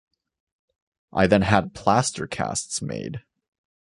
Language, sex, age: English, male, 19-29